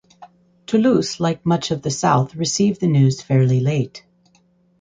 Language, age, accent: English, 40-49, United States English